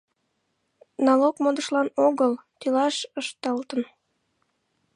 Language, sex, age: Mari, female, 19-29